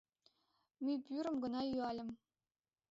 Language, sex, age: Mari, female, under 19